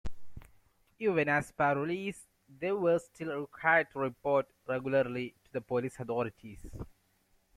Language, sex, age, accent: English, male, 19-29, India and South Asia (India, Pakistan, Sri Lanka)